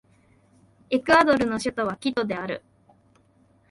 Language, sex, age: Japanese, female, 19-29